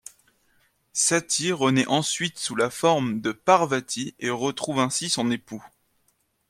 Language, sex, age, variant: French, male, 19-29, Français de métropole